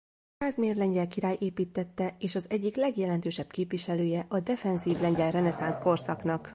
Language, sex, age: Hungarian, female, 19-29